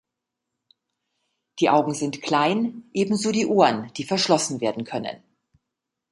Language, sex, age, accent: German, female, 50-59, Deutschland Deutsch